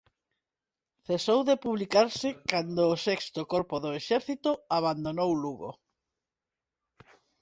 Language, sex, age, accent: Galician, female, 50-59, Normativo (estándar); Neofalante